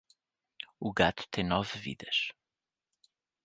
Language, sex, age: Portuguese, male, 40-49